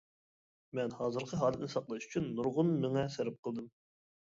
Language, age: Uyghur, 19-29